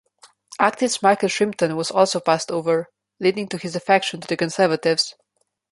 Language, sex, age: English, female, under 19